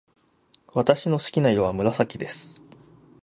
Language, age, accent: Japanese, 30-39, 標準